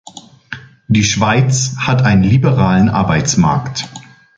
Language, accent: German, Deutschland Deutsch